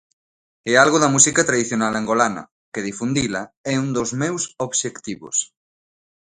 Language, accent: Galician, Normativo (estándar)